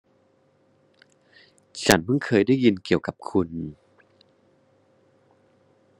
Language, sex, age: Thai, male, 19-29